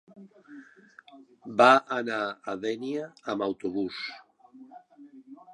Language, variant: Catalan, Central